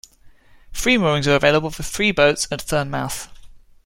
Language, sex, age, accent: English, male, 30-39, England English